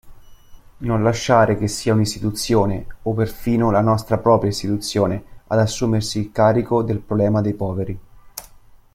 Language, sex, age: Italian, male, 19-29